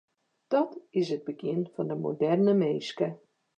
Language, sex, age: Western Frisian, female, 40-49